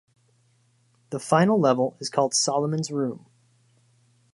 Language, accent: English, United States English